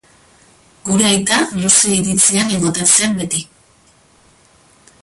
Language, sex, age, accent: Basque, female, 40-49, Mendebalekoa (Araba, Bizkaia, Gipuzkoako mendebaleko herri batzuk)